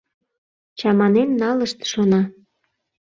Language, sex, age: Mari, female, 19-29